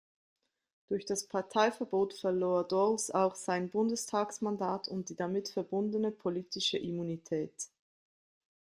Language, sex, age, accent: German, female, 30-39, Schweizerdeutsch